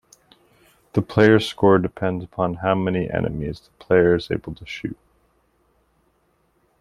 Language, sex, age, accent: English, male, 30-39, United States English